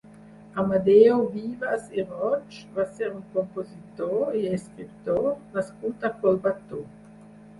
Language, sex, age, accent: Catalan, female, 50-59, aprenent (recent, des d'altres llengües)